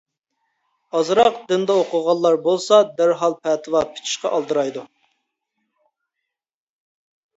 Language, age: Uyghur, 19-29